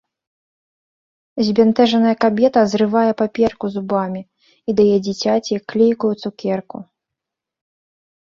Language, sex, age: Belarusian, female, 19-29